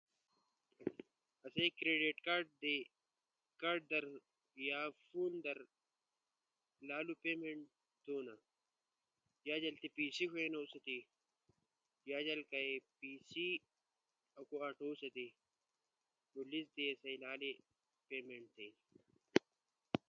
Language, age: Ushojo, under 19